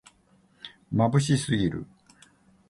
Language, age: Japanese, 60-69